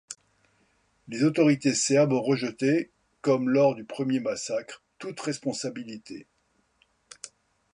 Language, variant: French, Français de métropole